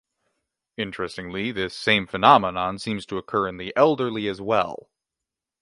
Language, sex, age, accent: English, male, 19-29, United States English